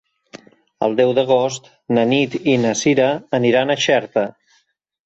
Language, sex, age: Catalan, male, 30-39